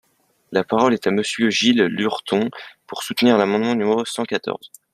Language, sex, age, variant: French, male, under 19, Français de métropole